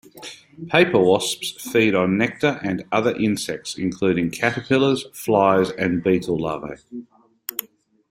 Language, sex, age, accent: English, male, 40-49, Australian English